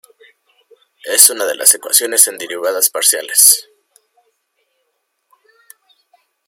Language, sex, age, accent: Spanish, male, under 19, España: Centro-Sur peninsular (Madrid, Toledo, Castilla-La Mancha)